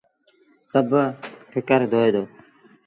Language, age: Sindhi Bhil, 19-29